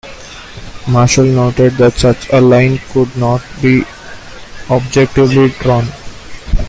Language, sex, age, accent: English, male, 19-29, India and South Asia (India, Pakistan, Sri Lanka)